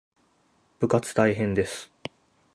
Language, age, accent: Japanese, 30-39, 標準